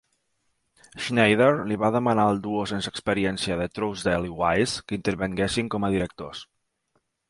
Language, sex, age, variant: Catalan, male, 40-49, Central